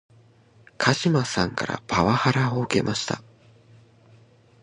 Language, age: Japanese, 19-29